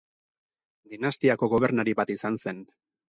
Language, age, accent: Basque, 40-49, Erdialdekoa edo Nafarra (Gipuzkoa, Nafarroa)